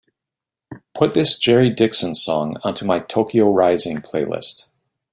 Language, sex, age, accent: English, male, 40-49, United States English